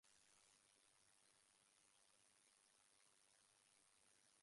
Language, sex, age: English, female, 19-29